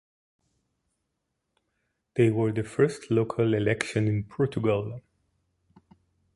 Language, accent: English, United States English